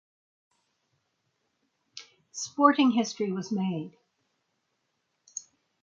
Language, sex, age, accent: English, female, 80-89, United States English